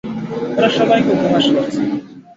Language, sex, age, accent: Bengali, male, 19-29, শুদ্ধ